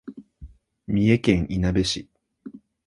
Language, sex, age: Japanese, male, 19-29